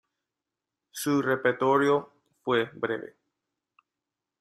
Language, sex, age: Spanish, male, 19-29